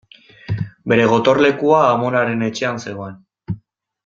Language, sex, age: Basque, male, 19-29